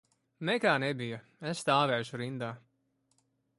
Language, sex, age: Latvian, male, 30-39